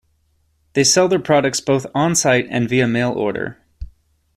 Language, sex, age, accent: English, male, 19-29, United States English